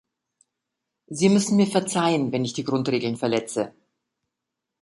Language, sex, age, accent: German, female, 50-59, Deutschland Deutsch